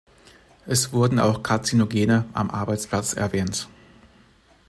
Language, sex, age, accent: German, male, 30-39, Deutschland Deutsch